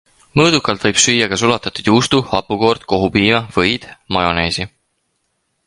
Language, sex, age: Estonian, male, 19-29